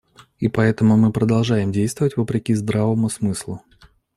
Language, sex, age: Russian, male, 30-39